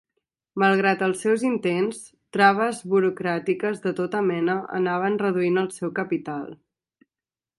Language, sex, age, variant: Catalan, female, 19-29, Central